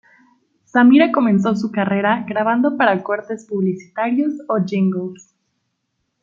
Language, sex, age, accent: Spanish, female, 19-29, México